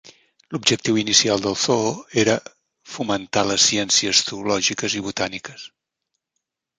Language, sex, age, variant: Catalan, male, 60-69, Central